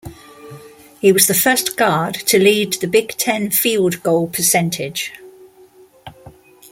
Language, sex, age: English, female, 60-69